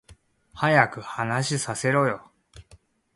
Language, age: Japanese, 30-39